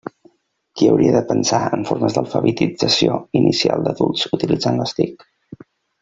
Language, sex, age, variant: Catalan, male, 30-39, Central